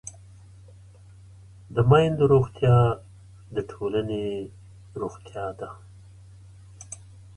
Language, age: Pashto, 60-69